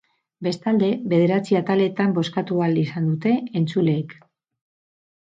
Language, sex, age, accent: Basque, female, 50-59, Mendebalekoa (Araba, Bizkaia, Gipuzkoako mendebaleko herri batzuk)